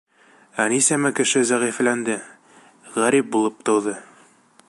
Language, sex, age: Bashkir, male, 19-29